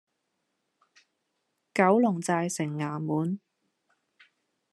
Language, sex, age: Cantonese, female, 30-39